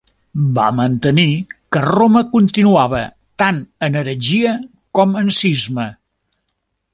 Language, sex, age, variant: Catalan, male, 70-79, Central